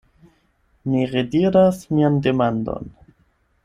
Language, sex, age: Esperanto, male, 19-29